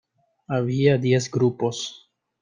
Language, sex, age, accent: Spanish, male, 19-29, América central